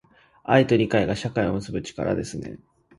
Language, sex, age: Japanese, male, 19-29